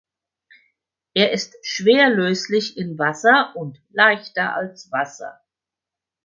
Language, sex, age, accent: German, female, 60-69, Deutschland Deutsch